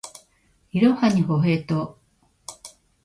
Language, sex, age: Japanese, female, 50-59